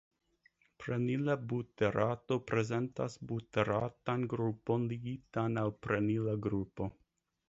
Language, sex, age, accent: Esperanto, male, 19-29, Internacia